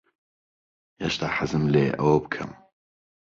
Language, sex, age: Central Kurdish, male, under 19